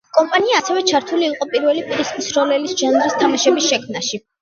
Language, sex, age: Georgian, female, under 19